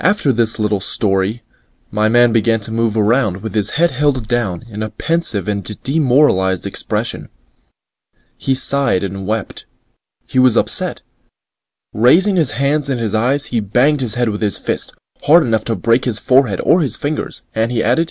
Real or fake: real